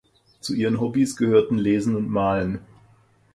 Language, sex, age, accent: German, male, 50-59, Deutschland Deutsch